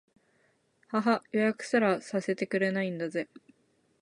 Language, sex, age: Japanese, female, 19-29